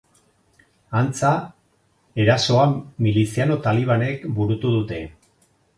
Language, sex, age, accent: Basque, male, 60-69, Erdialdekoa edo Nafarra (Gipuzkoa, Nafarroa)